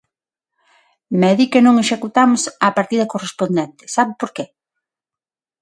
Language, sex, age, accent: Galician, female, 40-49, Atlántico (seseo e gheada); Neofalante